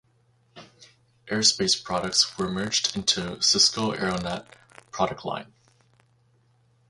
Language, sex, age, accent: English, male, 19-29, Canadian English